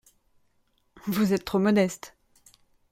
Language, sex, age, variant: French, female, 30-39, Français de métropole